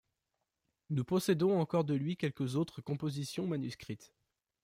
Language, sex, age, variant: French, male, under 19, Français de métropole